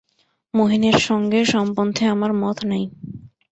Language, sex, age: Bengali, female, 19-29